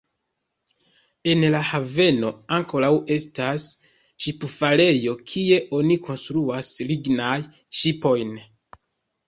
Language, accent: Esperanto, Internacia